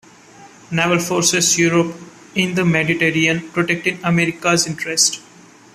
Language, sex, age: English, male, 19-29